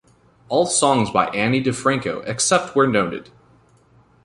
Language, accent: English, United States English